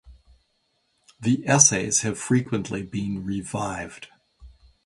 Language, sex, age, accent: English, male, 50-59, Canadian English